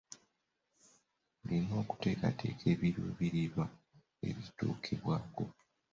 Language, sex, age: Ganda, male, 19-29